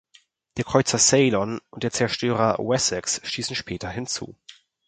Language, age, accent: German, under 19, Deutschland Deutsch